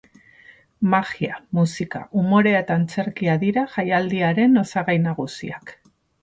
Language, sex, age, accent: Basque, female, 40-49, Mendebalekoa (Araba, Bizkaia, Gipuzkoako mendebaleko herri batzuk)